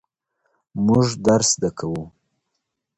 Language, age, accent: Pashto, 19-29, معیاري پښتو